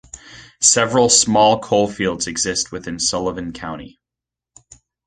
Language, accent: English, United States English